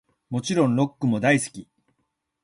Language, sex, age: Japanese, male, 50-59